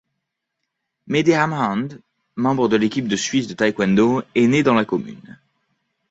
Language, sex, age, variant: French, male, 30-39, Français de métropole